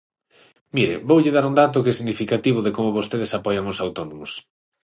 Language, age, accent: Galician, 30-39, Central (gheada); Normativo (estándar); Neofalante